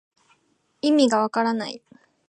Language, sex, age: Japanese, female, 19-29